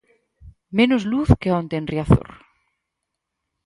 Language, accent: Galician, Normativo (estándar)